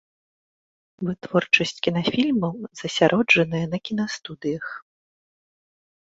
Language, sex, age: Belarusian, female, 40-49